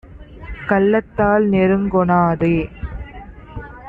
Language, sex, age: Tamil, female, 19-29